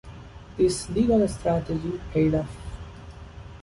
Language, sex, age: English, male, 30-39